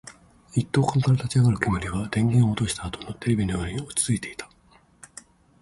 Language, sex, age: Japanese, male, 50-59